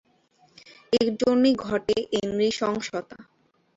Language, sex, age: Bengali, female, under 19